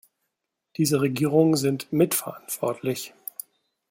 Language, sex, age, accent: German, male, 50-59, Deutschland Deutsch